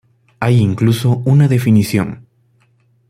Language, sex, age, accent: Spanish, male, 19-29, América central